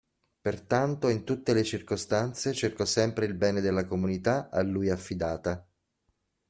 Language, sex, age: Italian, male, 50-59